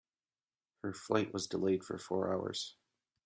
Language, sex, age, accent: English, male, 19-29, United States English